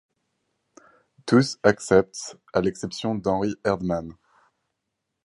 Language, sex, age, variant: French, male, 19-29, Français de métropole